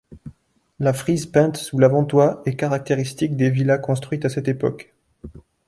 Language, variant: French, Français de métropole